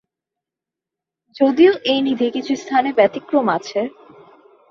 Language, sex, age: Bengali, female, under 19